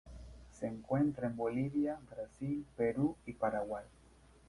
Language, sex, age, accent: Spanish, male, 19-29, México